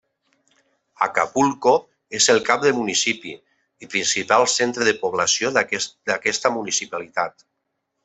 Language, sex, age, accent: Catalan, male, 50-59, valencià